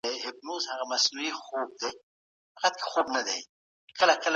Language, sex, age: Pashto, female, 30-39